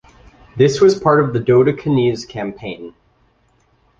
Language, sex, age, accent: English, male, 19-29, United States English